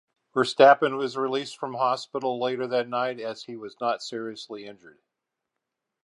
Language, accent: English, United States English